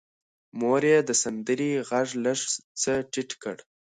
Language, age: Pashto, under 19